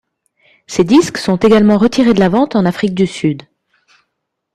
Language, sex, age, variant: French, female, 50-59, Français de métropole